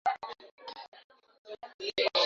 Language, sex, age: Swahili, female, 19-29